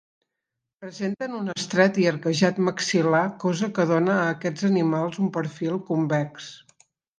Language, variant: Catalan, Central